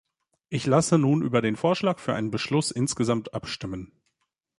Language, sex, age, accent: German, male, 19-29, Deutschland Deutsch